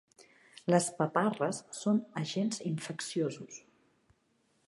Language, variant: Catalan, Central